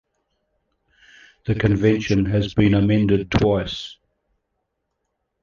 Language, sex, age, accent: English, male, 60-69, Australian English